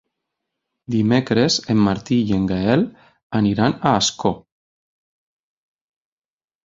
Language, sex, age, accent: Catalan, male, 30-39, valencià